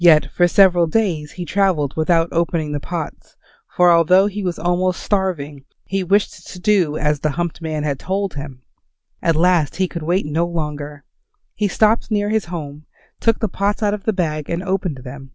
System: none